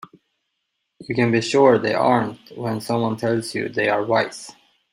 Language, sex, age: English, male, 19-29